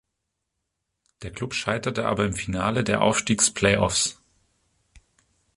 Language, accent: German, Deutschland Deutsch